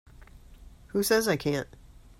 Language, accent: English, United States English